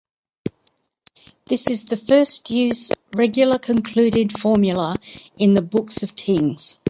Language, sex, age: English, female, 60-69